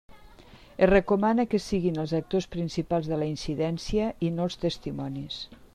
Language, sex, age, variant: Catalan, female, 60-69, Nord-Occidental